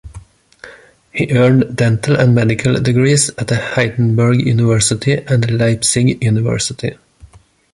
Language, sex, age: English, male, 30-39